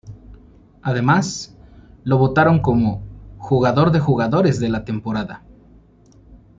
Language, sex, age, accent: Spanish, male, 19-29, México